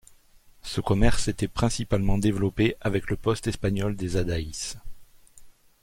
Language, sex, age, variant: French, male, 40-49, Français de métropole